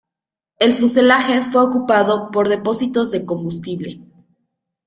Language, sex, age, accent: Spanish, female, 19-29, México